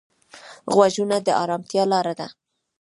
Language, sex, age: Pashto, female, 19-29